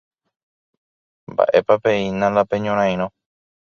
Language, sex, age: Guarani, male, 30-39